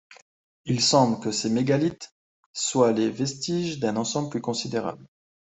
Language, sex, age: French, male, 30-39